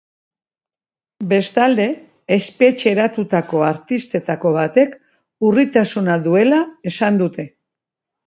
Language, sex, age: Basque, female, 60-69